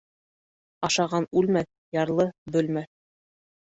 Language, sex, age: Bashkir, female, 30-39